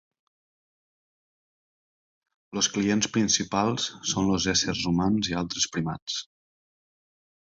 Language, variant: Catalan, Nord-Occidental